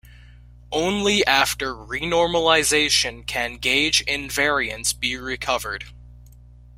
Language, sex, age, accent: English, male, under 19, United States English